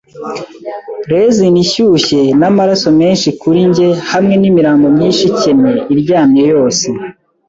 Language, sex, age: Kinyarwanda, male, 19-29